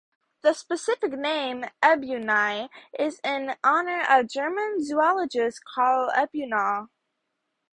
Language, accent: English, United States English